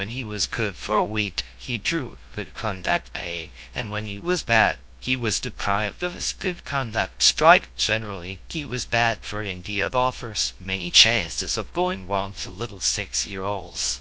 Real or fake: fake